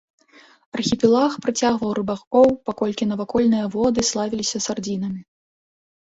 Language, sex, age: Belarusian, female, 19-29